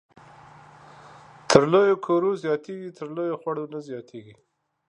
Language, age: Pashto, 40-49